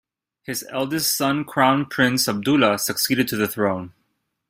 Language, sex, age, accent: English, male, 30-39, United States English